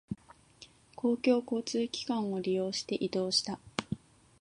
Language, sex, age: Japanese, female, 19-29